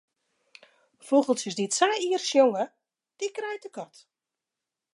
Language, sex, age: Western Frisian, female, 40-49